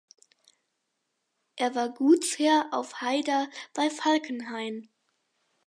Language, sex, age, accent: German, male, under 19, Deutschland Deutsch